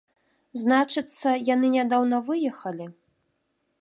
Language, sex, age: Belarusian, female, 30-39